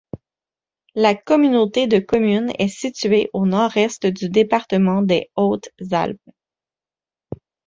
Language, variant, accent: French, Français d'Amérique du Nord, Français du Canada